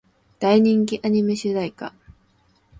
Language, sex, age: Japanese, female, 19-29